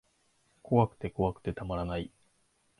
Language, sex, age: Japanese, male, 19-29